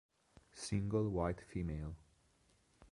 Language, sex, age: Italian, male, 19-29